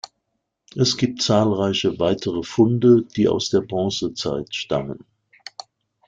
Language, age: German, 50-59